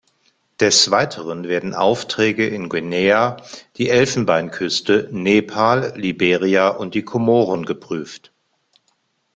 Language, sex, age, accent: German, male, 50-59, Deutschland Deutsch